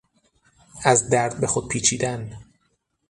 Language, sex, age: Persian, male, 30-39